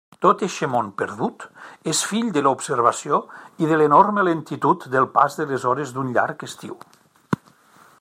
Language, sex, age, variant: Catalan, male, 50-59, Central